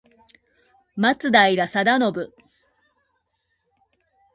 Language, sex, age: Japanese, female, 40-49